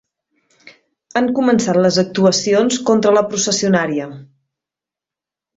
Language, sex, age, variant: Catalan, female, 40-49, Central